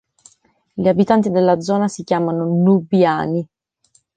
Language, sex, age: Italian, female, 19-29